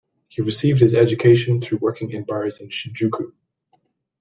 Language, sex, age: English, male, 30-39